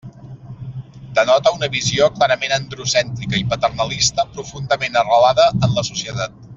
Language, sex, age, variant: Catalan, male, 30-39, Central